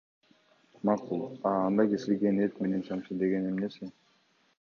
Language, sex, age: Kyrgyz, male, 19-29